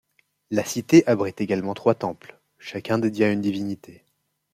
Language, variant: French, Français de métropole